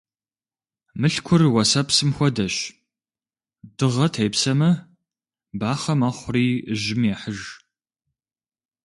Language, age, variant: Kabardian, 19-29, Адыгэбзэ (Къэбэрдей, Кирил, псоми зэдай)